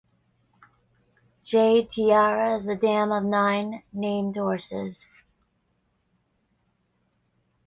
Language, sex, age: English, female, 19-29